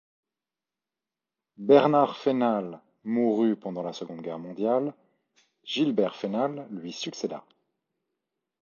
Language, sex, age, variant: French, male, 30-39, Français de métropole